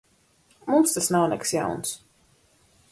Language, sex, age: Latvian, female, 19-29